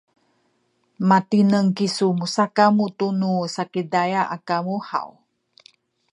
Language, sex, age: Sakizaya, female, 50-59